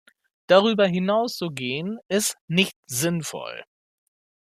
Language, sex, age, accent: German, male, 30-39, Deutschland Deutsch